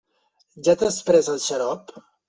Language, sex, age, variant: Catalan, male, 30-39, Central